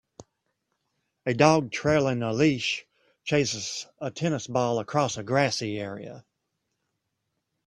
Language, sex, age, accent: English, male, 40-49, United States English